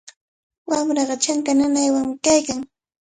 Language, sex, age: Cajatambo North Lima Quechua, female, 30-39